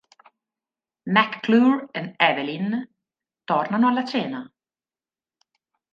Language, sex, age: Italian, female, 40-49